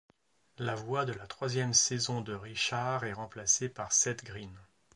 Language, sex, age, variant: French, male, 50-59, Français de métropole